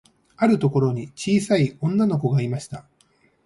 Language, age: Japanese, 50-59